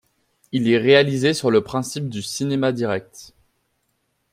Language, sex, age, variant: French, male, under 19, Français de métropole